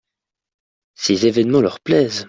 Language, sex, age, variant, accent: French, male, 19-29, Français d'Europe, Français de Suisse